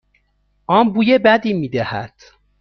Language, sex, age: Persian, male, 30-39